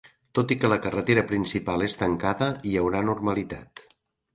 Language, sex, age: Catalan, male, 60-69